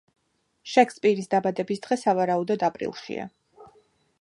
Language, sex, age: Georgian, female, 40-49